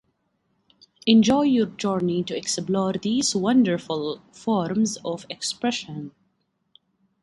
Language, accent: English, United States English